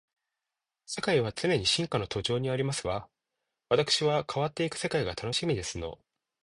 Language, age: Japanese, 30-39